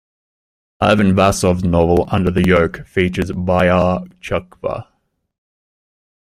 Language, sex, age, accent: English, male, 19-29, Australian English